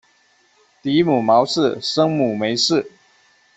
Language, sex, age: Chinese, male, 30-39